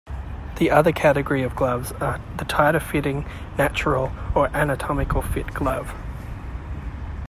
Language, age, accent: English, 30-39, Australian English